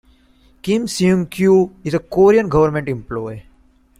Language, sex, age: English, male, 19-29